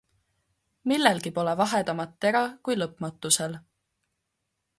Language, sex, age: Estonian, female, 19-29